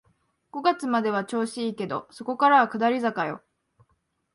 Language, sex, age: Japanese, female, under 19